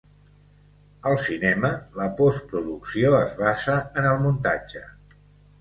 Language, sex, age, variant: Catalan, male, 60-69, Central